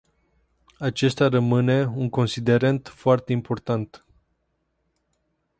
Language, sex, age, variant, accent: Romanian, male, 19-29, Romanian-Romania, Muntenesc